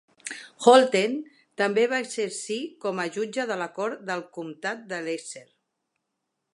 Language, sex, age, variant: Catalan, female, 50-59, Central